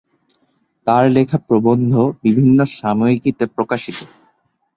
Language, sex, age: Bengali, male, 19-29